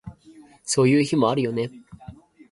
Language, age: Japanese, 19-29